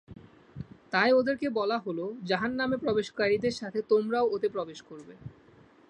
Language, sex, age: Bengali, male, under 19